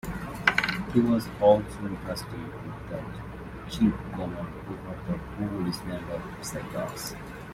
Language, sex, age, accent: English, male, 19-29, United States English